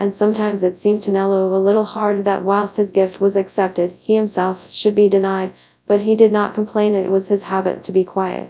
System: TTS, FastPitch